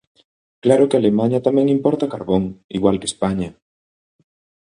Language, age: Galician, 30-39